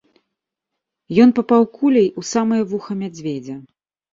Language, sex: Belarusian, female